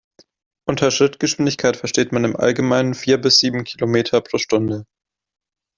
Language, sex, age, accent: German, male, 19-29, Deutschland Deutsch